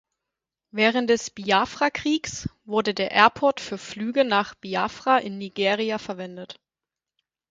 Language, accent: German, Deutschland Deutsch